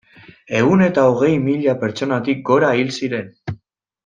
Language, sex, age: Basque, male, 19-29